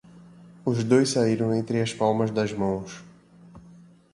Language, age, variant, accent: Portuguese, 19-29, Portuguese (Brasil), Nordestino